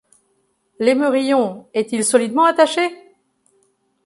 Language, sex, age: French, female, 50-59